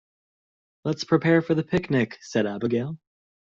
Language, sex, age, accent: English, male, 19-29, United States English